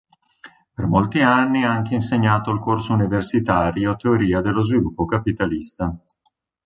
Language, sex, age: Italian, male, 50-59